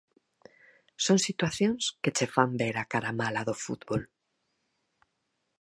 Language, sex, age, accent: Galician, female, 50-59, Normativo (estándar)